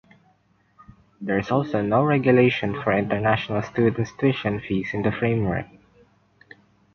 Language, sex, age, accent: English, male, under 19, Filipino